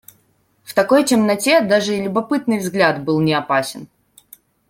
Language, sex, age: Russian, female, 19-29